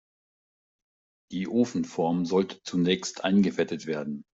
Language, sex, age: German, male, 50-59